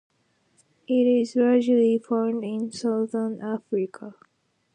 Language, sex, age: English, female, 19-29